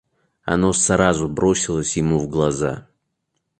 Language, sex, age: Russian, male, 19-29